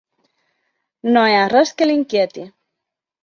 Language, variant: Catalan, Balear